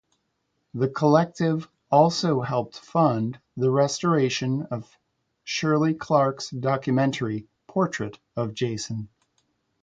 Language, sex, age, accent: English, male, 50-59, United States English